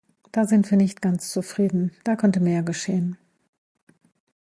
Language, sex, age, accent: German, female, 50-59, Deutschland Deutsch